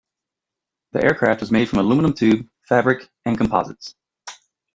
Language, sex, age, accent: English, male, 40-49, United States English